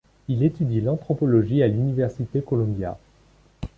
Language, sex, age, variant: French, male, 40-49, Français de métropole